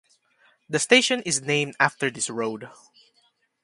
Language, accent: English, Filipino